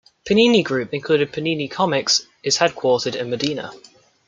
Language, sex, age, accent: English, male, under 19, England English